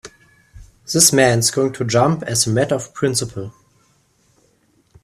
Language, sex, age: English, male, 19-29